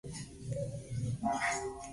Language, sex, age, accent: Spanish, female, 19-29, México